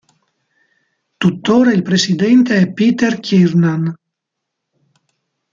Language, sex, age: Italian, male, 60-69